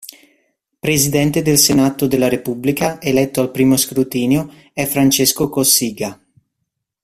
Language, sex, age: Italian, male, 19-29